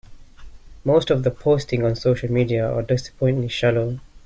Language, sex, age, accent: English, male, 19-29, England English